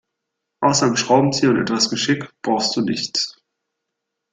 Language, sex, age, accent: German, male, 30-39, Deutschland Deutsch